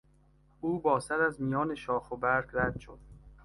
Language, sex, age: Persian, male, 19-29